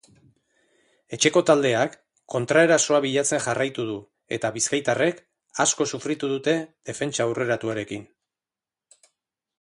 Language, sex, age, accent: Basque, male, 40-49, Erdialdekoa edo Nafarra (Gipuzkoa, Nafarroa)